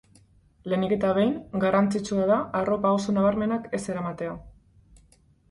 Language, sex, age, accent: Basque, female, 19-29, Mendebalekoa (Araba, Bizkaia, Gipuzkoako mendebaleko herri batzuk)